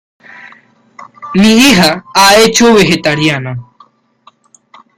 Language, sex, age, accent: Spanish, male, under 19, Andino-Pacífico: Colombia, Perú, Ecuador, oeste de Bolivia y Venezuela andina